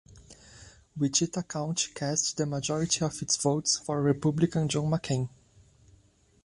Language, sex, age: English, male, 30-39